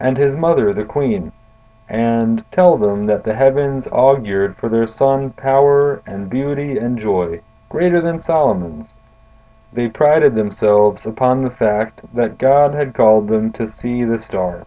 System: none